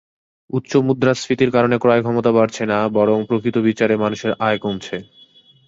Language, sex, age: Bengali, male, 19-29